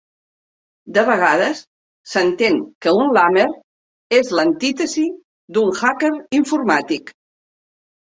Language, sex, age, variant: Catalan, female, 60-69, Central